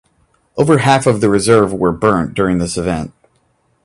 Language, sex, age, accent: English, male, 30-39, United States English